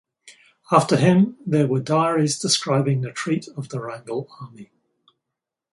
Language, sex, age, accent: English, male, 60-69, Australian English